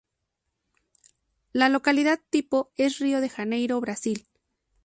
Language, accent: Spanish, México